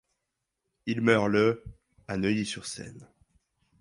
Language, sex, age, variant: French, male, 19-29, Français de métropole